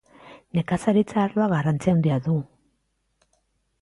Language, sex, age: Basque, female, 40-49